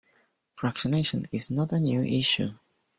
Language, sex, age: English, male, 30-39